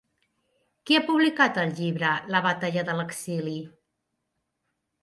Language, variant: Catalan, Central